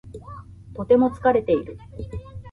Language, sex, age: Japanese, female, 19-29